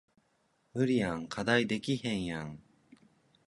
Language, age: Japanese, 19-29